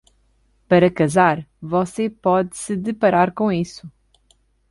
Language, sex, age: Portuguese, female, 30-39